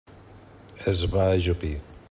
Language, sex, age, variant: Catalan, male, 50-59, Nord-Occidental